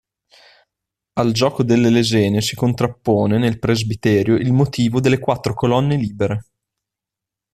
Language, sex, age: Italian, male, 19-29